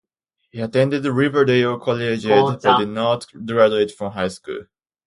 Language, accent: English, United States English